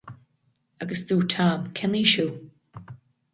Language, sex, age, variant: Irish, female, 30-39, Gaeilge Chonnacht